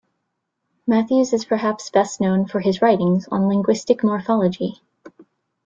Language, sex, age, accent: English, female, 30-39, United States English